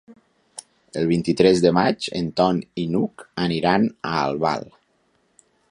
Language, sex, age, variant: Catalan, male, 40-49, Nord-Occidental